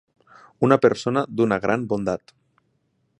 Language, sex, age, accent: Catalan, male, 19-29, Ebrenc